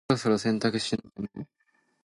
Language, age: Japanese, 19-29